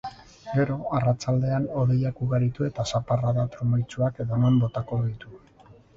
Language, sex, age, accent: Basque, male, 50-59, Erdialdekoa edo Nafarra (Gipuzkoa, Nafarroa)